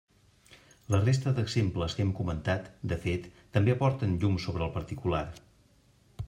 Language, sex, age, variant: Catalan, male, 50-59, Central